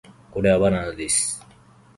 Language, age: Japanese, 19-29